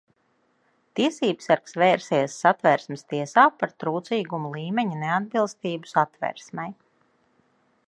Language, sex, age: Latvian, female, 40-49